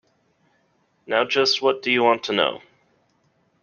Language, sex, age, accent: English, male, 30-39, United States English